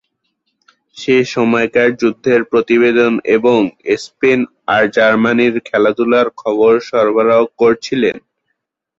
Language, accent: Bengali, Native